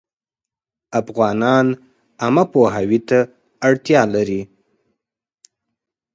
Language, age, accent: Pashto, 19-29, کندهارۍ لهجه